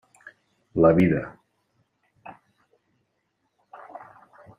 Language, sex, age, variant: Catalan, male, 50-59, Central